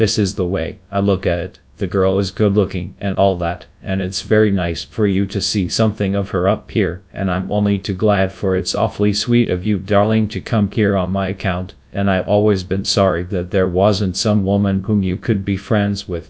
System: TTS, GradTTS